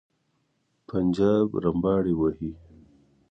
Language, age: Pashto, 19-29